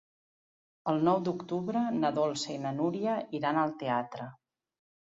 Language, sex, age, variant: Catalan, female, 50-59, Central